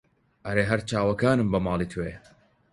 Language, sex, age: Central Kurdish, male, 19-29